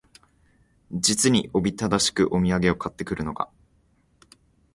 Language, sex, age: Japanese, male, 19-29